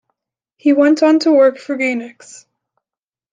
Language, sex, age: English, female, under 19